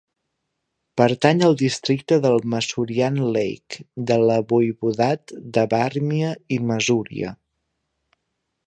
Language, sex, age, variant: Catalan, male, 19-29, Central